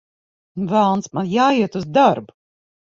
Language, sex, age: Latvian, female, 50-59